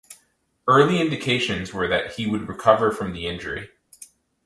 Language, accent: English, United States English